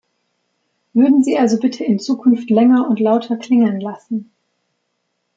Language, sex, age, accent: German, female, 19-29, Deutschland Deutsch